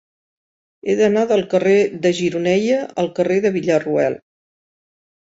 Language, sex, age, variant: Catalan, female, 50-59, Central